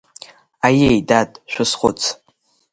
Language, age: Abkhazian, under 19